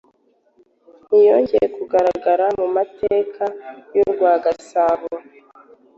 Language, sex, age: Kinyarwanda, female, 19-29